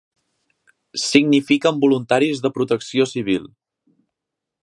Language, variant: Catalan, Central